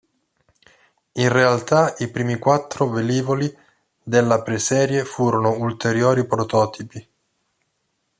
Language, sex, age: Italian, male, 19-29